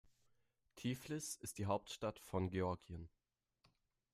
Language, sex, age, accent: German, male, 19-29, Deutschland Deutsch